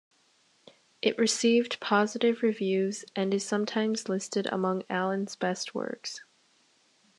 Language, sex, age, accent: English, female, under 19, United States English